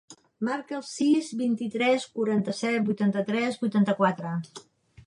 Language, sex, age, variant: Catalan, female, 60-69, Central